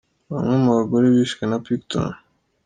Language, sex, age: Kinyarwanda, male, under 19